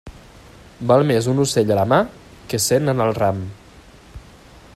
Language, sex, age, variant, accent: Catalan, male, 40-49, Central, central